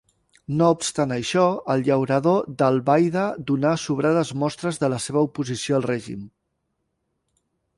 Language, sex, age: Catalan, male, 40-49